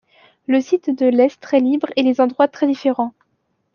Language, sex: French, female